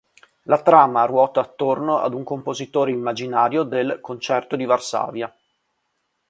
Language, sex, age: Italian, male, 30-39